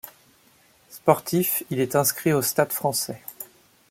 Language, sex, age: French, male, 40-49